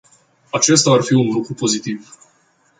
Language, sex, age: Romanian, male, 19-29